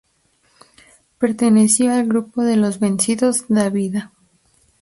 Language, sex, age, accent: Spanish, female, 19-29, México